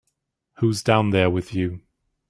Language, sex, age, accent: English, male, 19-29, England English